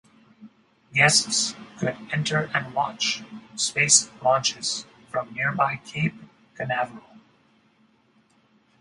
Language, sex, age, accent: English, male, 40-49, United States English